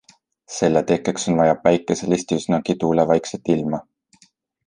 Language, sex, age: Estonian, male, 19-29